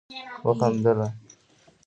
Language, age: Pashto, under 19